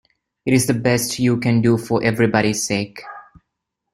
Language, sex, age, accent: English, male, 19-29, India and South Asia (India, Pakistan, Sri Lanka)